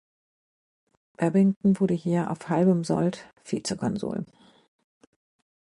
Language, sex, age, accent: German, female, 50-59, Deutschland Deutsch